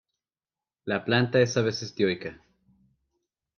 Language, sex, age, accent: Spanish, male, 40-49, México